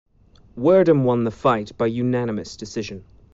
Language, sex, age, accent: English, male, 30-39, Canadian English